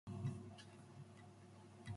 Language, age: English, 19-29